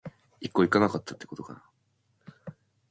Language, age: English, 19-29